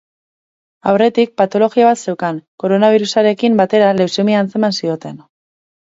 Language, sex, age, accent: Basque, female, 19-29, Mendebalekoa (Araba, Bizkaia, Gipuzkoako mendebaleko herri batzuk)